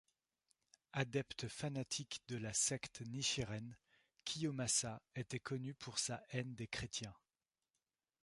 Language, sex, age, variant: French, male, 30-39, Français de métropole